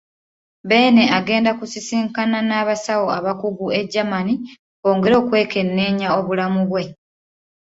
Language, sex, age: Ganda, female, 19-29